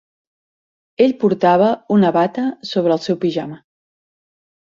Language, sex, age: Catalan, female, 50-59